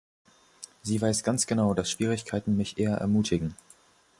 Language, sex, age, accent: German, male, under 19, Deutschland Deutsch